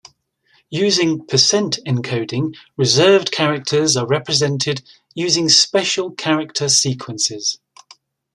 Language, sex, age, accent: English, male, 50-59, England English